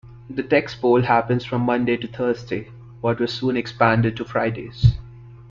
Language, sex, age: English, male, 19-29